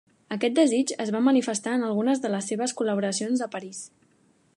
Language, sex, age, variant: Catalan, female, 19-29, Central